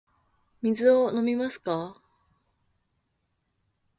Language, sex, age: Japanese, female, 19-29